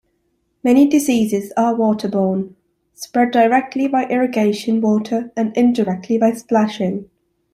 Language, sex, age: English, male, 19-29